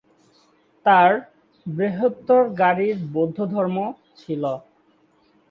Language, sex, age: Bengali, male, 19-29